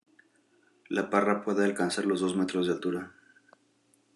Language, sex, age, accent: Spanish, male, 40-49, México